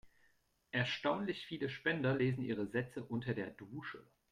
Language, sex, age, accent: German, male, 30-39, Deutschland Deutsch